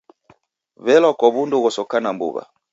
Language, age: Taita, 19-29